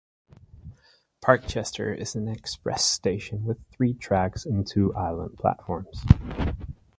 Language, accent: English, United States English